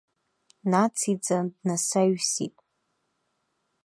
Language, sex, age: Abkhazian, female, under 19